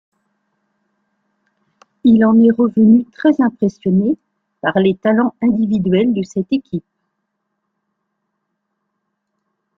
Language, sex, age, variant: French, female, 50-59, Français de métropole